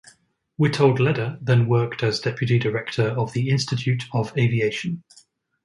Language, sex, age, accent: English, male, 30-39, England English